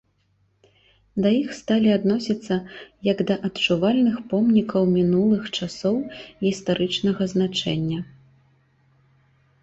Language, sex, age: Belarusian, female, 19-29